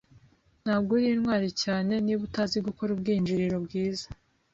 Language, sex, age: Kinyarwanda, female, 19-29